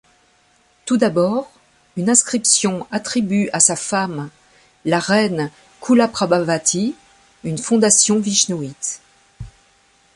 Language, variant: French, Français de métropole